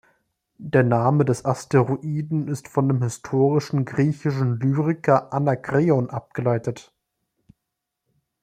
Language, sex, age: German, male, 19-29